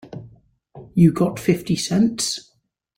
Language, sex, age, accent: English, male, 50-59, Welsh English